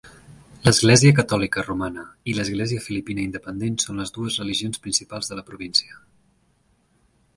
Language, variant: Catalan, Septentrional